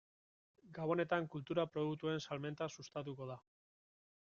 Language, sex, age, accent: Basque, male, 30-39, Erdialdekoa edo Nafarra (Gipuzkoa, Nafarroa)